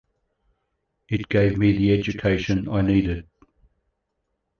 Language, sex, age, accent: English, male, 60-69, Australian English